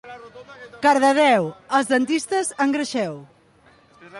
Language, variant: Catalan, Central